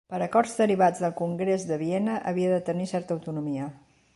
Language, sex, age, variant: Catalan, female, 60-69, Central